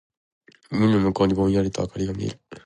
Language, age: Japanese, 19-29